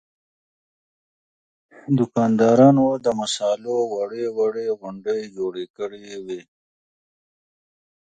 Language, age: Pashto, 30-39